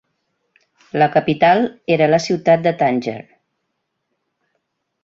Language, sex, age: Catalan, female, 60-69